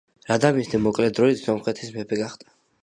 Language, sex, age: Georgian, male, under 19